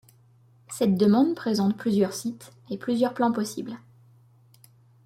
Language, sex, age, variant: French, female, 19-29, Français de métropole